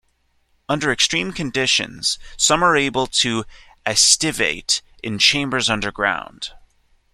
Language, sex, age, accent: English, male, 19-29, United States English